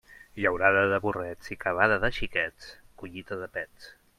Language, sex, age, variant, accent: Catalan, male, 50-59, Central, central